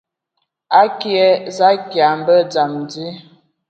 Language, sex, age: Ewondo, female, 19-29